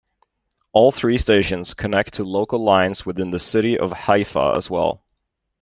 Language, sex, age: English, male, 30-39